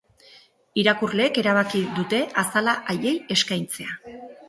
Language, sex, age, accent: Basque, female, 40-49, Erdialdekoa edo Nafarra (Gipuzkoa, Nafarroa)